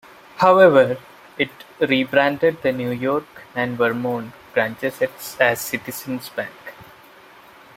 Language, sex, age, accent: English, male, 30-39, India and South Asia (India, Pakistan, Sri Lanka)